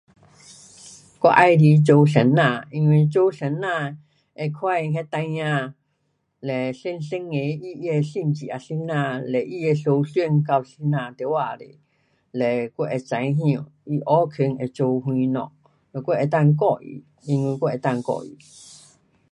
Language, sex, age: Pu-Xian Chinese, female, 70-79